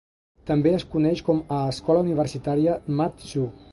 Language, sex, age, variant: Catalan, male, 50-59, Central